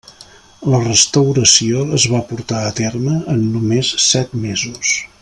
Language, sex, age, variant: Catalan, male, 50-59, Central